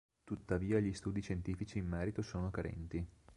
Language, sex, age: Italian, male, 19-29